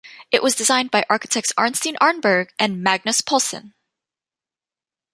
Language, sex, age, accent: English, female, 19-29, United States English